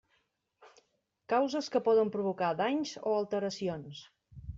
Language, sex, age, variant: Catalan, female, 40-49, Central